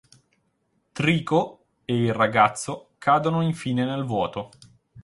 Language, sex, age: Italian, male, 30-39